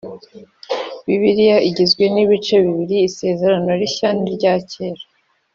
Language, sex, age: Kinyarwanda, female, 19-29